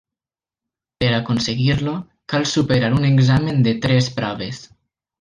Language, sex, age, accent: Catalan, male, 19-29, valencià